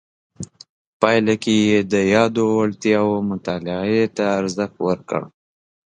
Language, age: Pashto, 19-29